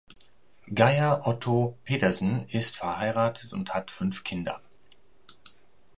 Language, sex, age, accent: German, male, 60-69, Deutschland Deutsch